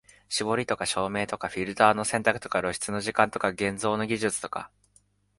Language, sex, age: Japanese, male, 19-29